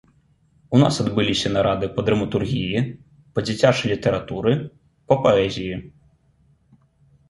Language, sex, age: Belarusian, male, 30-39